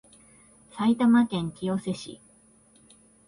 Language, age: Japanese, 40-49